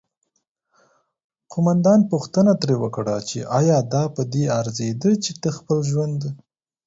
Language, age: Pashto, 19-29